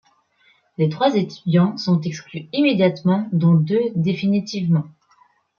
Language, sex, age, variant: French, female, 19-29, Français de métropole